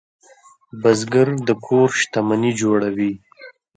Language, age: Pashto, 19-29